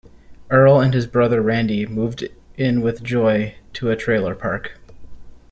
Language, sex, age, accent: English, male, 19-29, United States English